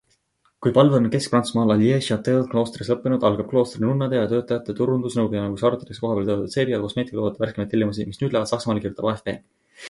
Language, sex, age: Estonian, male, 19-29